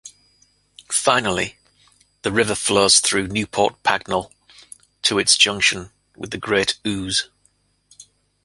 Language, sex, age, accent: English, male, 50-59, England English